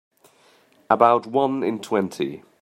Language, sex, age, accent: English, male, 30-39, England English